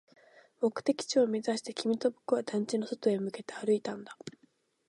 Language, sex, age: Japanese, female, 19-29